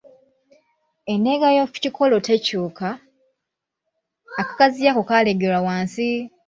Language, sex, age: Ganda, female, 19-29